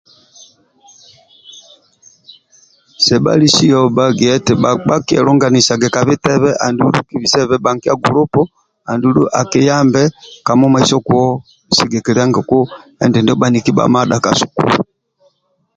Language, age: Amba (Uganda), 50-59